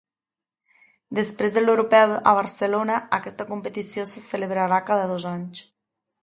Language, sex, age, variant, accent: Catalan, female, 30-39, Nord-Occidental, nord-occidental